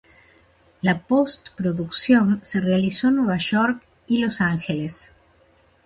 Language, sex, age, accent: Spanish, female, 60-69, Rioplatense: Argentina, Uruguay, este de Bolivia, Paraguay